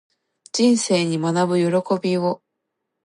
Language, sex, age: Japanese, female, 19-29